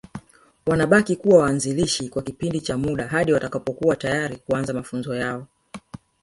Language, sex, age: Swahili, female, 40-49